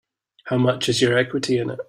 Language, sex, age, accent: English, male, 30-39, Scottish English